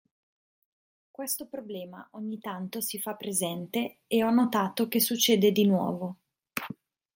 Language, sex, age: Italian, female, 30-39